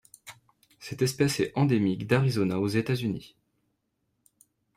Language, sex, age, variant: French, male, 19-29, Français de métropole